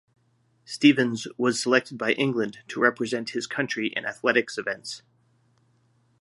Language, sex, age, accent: English, male, 50-59, United States English